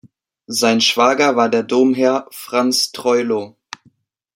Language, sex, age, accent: German, male, under 19, Deutschland Deutsch